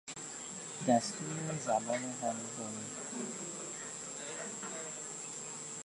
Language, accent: Persian, فارسی